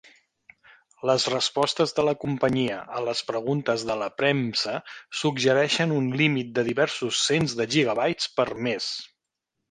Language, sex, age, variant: Catalan, male, 50-59, Central